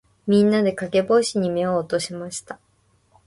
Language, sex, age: Japanese, female, under 19